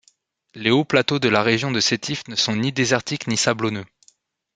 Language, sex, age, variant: French, male, 19-29, Français de métropole